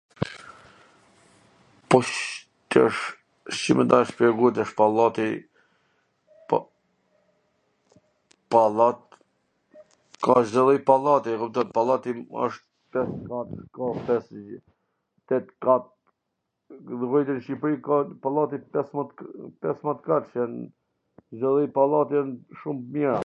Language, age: Gheg Albanian, 40-49